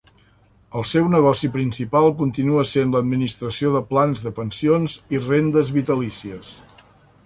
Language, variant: Catalan, Central